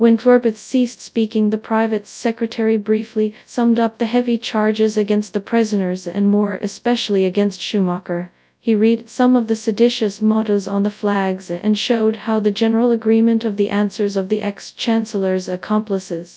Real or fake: fake